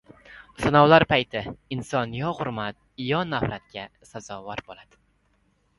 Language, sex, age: Uzbek, male, under 19